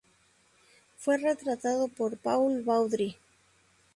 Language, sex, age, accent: Spanish, female, 30-39, México